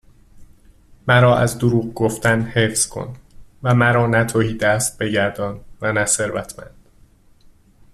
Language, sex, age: Persian, male, 19-29